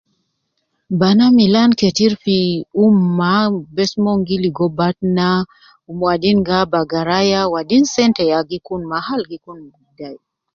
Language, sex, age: Nubi, female, 50-59